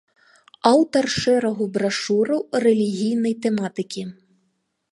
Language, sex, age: Belarusian, female, 30-39